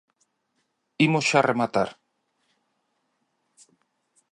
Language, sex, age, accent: Galician, male, 40-49, Normativo (estándar)